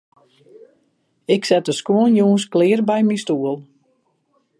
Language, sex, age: Western Frisian, female, 50-59